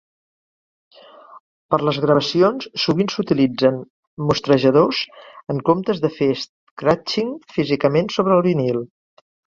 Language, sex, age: Catalan, female, 70-79